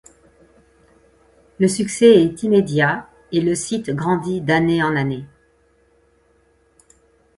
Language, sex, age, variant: French, female, 50-59, Français de métropole